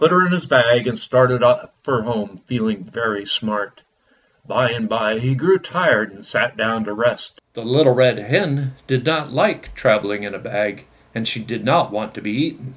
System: none